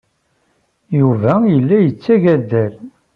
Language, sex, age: Kabyle, male, 40-49